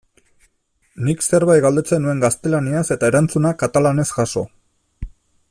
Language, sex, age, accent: Basque, male, 40-49, Erdialdekoa edo Nafarra (Gipuzkoa, Nafarroa)